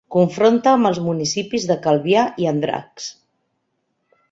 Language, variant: Catalan, Central